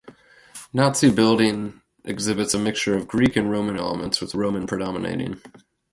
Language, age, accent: English, 30-39, United States English